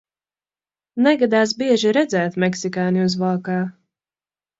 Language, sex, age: Latvian, female, under 19